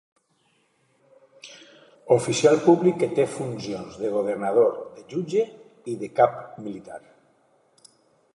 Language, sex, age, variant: Catalan, male, 50-59, Alacantí